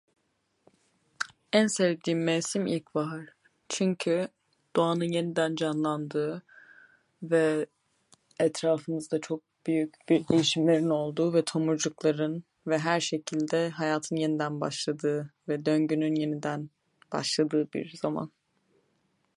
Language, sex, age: Turkish, female, 19-29